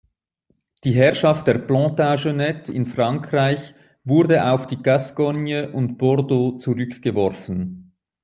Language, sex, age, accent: German, male, 40-49, Schweizerdeutsch